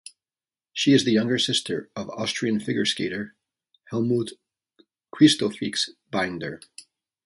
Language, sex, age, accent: English, male, 40-49, United States English